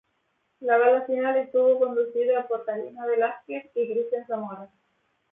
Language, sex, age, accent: Spanish, female, 19-29, España: Islas Canarias